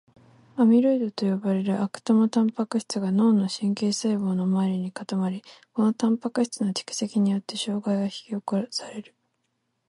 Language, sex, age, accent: Japanese, female, 19-29, 関西弁